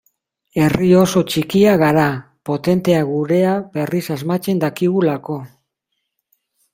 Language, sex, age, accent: Basque, male, 50-59, Mendebalekoa (Araba, Bizkaia, Gipuzkoako mendebaleko herri batzuk)